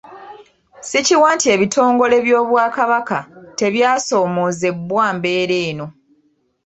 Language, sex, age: Ganda, female, 30-39